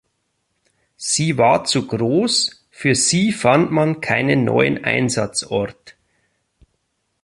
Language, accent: German, Deutschland Deutsch